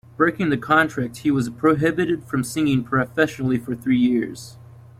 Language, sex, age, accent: English, female, 19-29, United States English